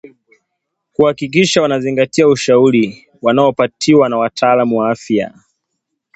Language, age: Swahili, 19-29